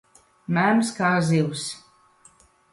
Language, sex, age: Latvian, female, 50-59